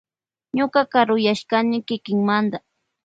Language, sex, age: Loja Highland Quichua, female, 19-29